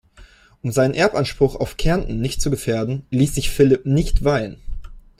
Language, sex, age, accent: German, male, 19-29, Deutschland Deutsch